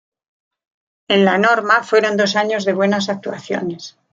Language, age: Spanish, 60-69